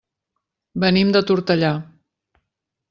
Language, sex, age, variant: Catalan, female, 50-59, Central